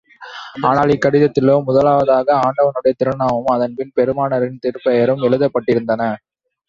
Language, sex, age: Tamil, male, 19-29